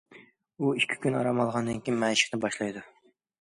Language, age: Uyghur, 19-29